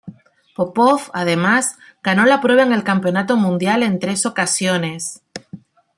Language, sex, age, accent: Spanish, female, 40-49, España: Islas Canarias